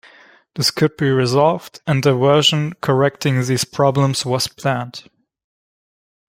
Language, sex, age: English, male, 19-29